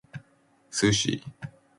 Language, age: Japanese, 19-29